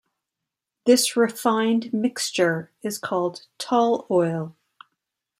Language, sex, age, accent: English, female, 30-39, Canadian English